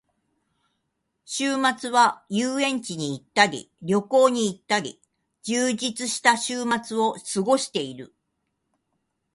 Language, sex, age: Japanese, female, 60-69